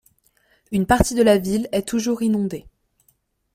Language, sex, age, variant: French, female, 19-29, Français de métropole